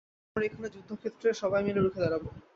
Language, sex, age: Bengali, male, 19-29